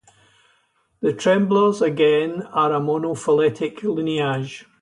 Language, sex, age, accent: English, male, 70-79, Scottish English